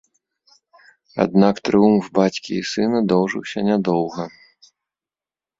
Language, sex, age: Belarusian, male, 30-39